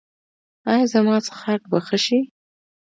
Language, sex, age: Pashto, female, 19-29